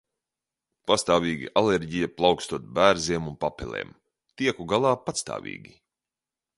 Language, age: Latvian, 30-39